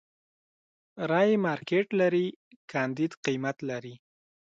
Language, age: Pashto, 19-29